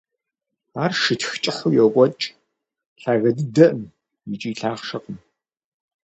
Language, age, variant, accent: Kabardian, 40-49, Адыгэбзэ (Къэбэрдей, Кирил, псоми зэдай), Джылэхъстэней (Gilahsteney)